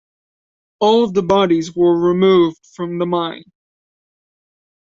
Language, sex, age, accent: English, male, 19-29, United States English